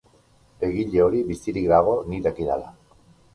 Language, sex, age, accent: Basque, male, 40-49, Erdialdekoa edo Nafarra (Gipuzkoa, Nafarroa)